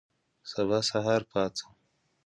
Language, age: Pashto, 19-29